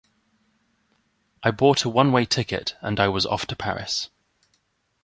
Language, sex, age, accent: English, male, 19-29, England English